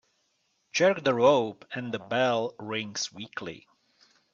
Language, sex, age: English, male, 40-49